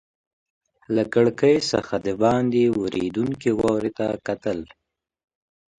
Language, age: Pashto, 19-29